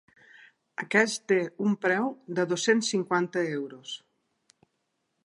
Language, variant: Catalan, Central